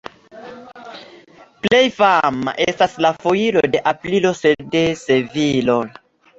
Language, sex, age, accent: Esperanto, male, 19-29, Internacia